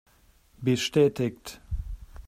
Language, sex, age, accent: German, male, 50-59, Deutschland Deutsch